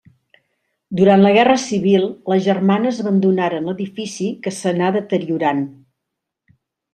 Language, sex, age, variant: Catalan, female, 60-69, Central